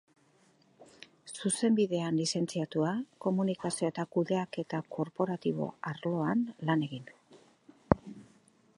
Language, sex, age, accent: Basque, female, 60-69, Mendebalekoa (Araba, Bizkaia, Gipuzkoako mendebaleko herri batzuk)